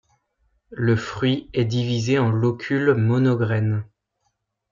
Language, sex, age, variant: French, male, 19-29, Français de métropole